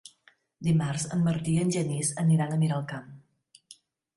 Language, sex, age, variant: Catalan, female, 50-59, Central